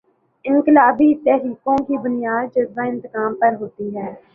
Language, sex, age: Urdu, male, 19-29